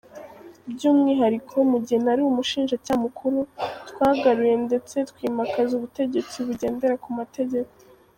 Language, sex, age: Kinyarwanda, female, under 19